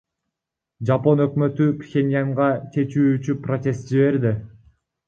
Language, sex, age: Kyrgyz, male, under 19